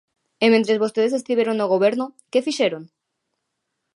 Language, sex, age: Galician, female, 19-29